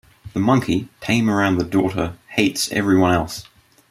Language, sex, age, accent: English, male, under 19, Australian English